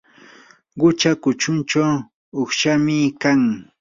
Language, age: Yanahuanca Pasco Quechua, 19-29